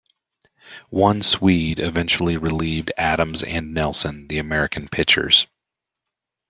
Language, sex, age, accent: English, male, 40-49, United States English